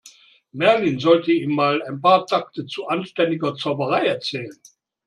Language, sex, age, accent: German, male, 60-69, Deutschland Deutsch